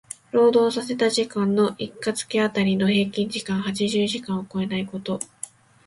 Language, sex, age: Japanese, female, 19-29